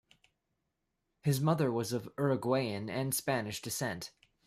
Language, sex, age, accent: English, male, 19-29, Canadian English